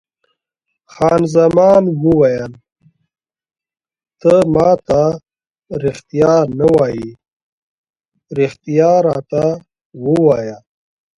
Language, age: Pashto, 19-29